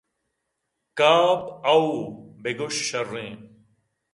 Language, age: Eastern Balochi, 30-39